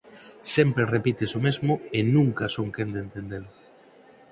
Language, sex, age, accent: Galician, male, 40-49, Normativo (estándar)